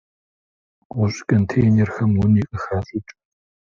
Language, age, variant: Kabardian, 50-59, Адыгэбзэ (Къэбэрдей, Кирил, псоми зэдай)